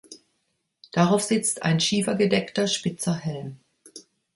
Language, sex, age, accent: German, female, 60-69, Deutschland Deutsch